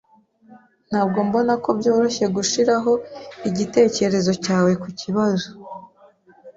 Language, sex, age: Kinyarwanda, female, 19-29